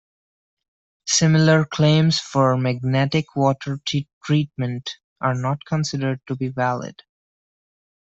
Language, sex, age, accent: English, male, 19-29, India and South Asia (India, Pakistan, Sri Lanka)